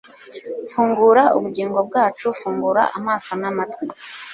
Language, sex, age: Kinyarwanda, female, 30-39